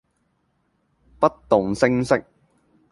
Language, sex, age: Cantonese, male, 19-29